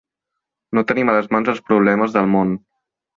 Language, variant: Catalan, Central